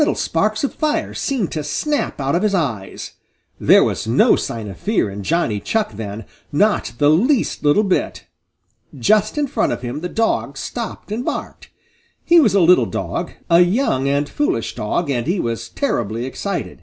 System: none